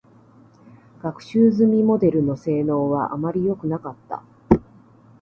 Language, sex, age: Japanese, female, 40-49